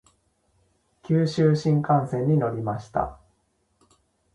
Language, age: Japanese, 40-49